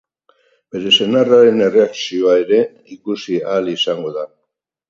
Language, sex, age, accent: Basque, male, 70-79, Mendebalekoa (Araba, Bizkaia, Gipuzkoako mendebaleko herri batzuk)